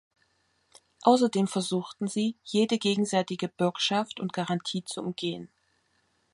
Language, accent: German, Deutschland Deutsch